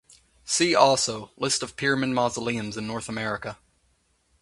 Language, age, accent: English, 19-29, United States English